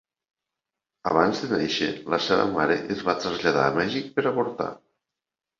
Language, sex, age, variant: Catalan, male, 50-59, Septentrional